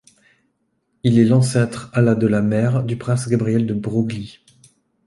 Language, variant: French, Français de métropole